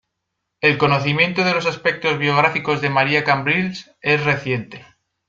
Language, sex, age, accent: Spanish, male, 19-29, España: Centro-Sur peninsular (Madrid, Toledo, Castilla-La Mancha)